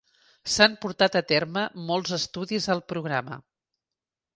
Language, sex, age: Catalan, female, 50-59